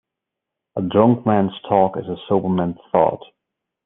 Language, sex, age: English, male, 30-39